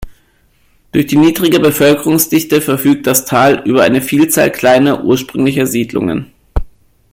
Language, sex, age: German, male, 30-39